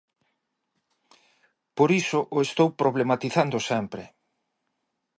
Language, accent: Galician, Normativo (estándar)